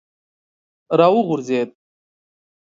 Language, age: Pashto, 30-39